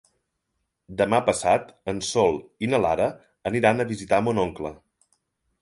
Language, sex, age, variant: Catalan, male, 40-49, Central